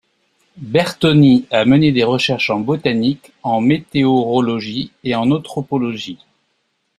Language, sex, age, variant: French, male, 40-49, Français de métropole